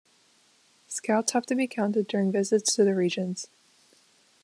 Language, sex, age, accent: English, female, under 19, United States English